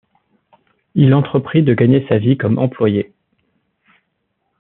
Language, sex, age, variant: French, male, 19-29, Français de métropole